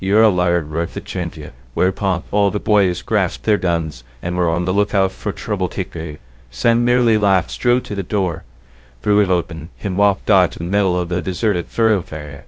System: TTS, VITS